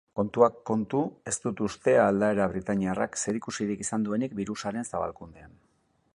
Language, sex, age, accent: Basque, male, 60-69, Erdialdekoa edo Nafarra (Gipuzkoa, Nafarroa)